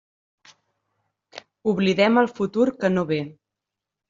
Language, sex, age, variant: Catalan, female, 30-39, Central